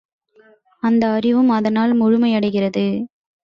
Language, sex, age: Tamil, female, under 19